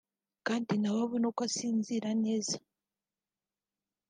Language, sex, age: Kinyarwanda, female, under 19